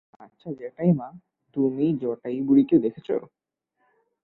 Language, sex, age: Bengali, male, 19-29